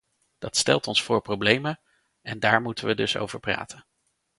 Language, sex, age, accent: Dutch, male, 40-49, Nederlands Nederlands